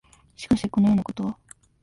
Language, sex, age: Japanese, female, 19-29